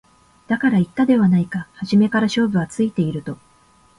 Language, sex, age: Japanese, female, 19-29